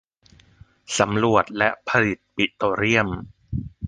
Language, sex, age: Thai, male, 19-29